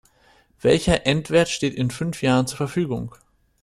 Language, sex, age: German, male, 19-29